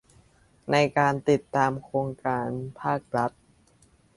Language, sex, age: Thai, male, under 19